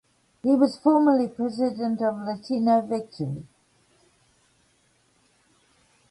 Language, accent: English, New Zealand English